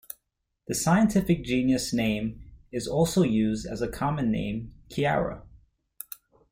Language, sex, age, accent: English, male, 19-29, United States English